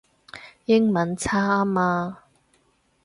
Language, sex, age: Cantonese, female, 30-39